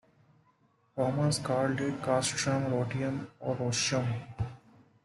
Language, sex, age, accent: English, male, 30-39, India and South Asia (India, Pakistan, Sri Lanka)